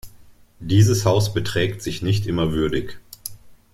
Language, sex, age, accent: German, male, 40-49, Deutschland Deutsch